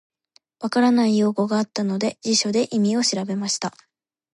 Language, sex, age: Japanese, female, under 19